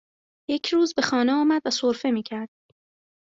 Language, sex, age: Persian, female, 30-39